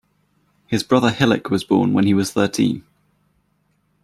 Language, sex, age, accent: English, male, 19-29, England English